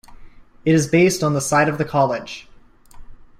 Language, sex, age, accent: English, male, 19-29, United States English